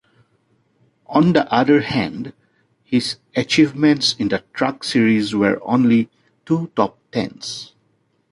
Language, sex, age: English, male, 50-59